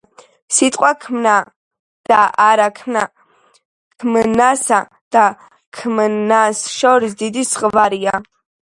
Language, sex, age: Georgian, female, 30-39